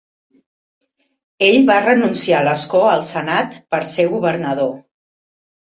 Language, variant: Catalan, Central